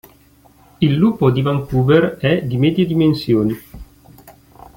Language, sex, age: Italian, male, 19-29